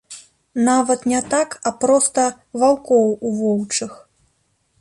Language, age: Belarusian, 19-29